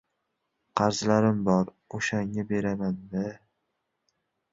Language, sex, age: Uzbek, male, 19-29